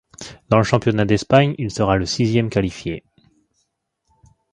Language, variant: French, Français de métropole